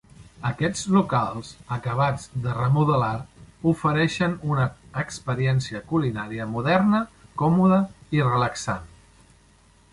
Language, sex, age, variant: Catalan, male, 50-59, Central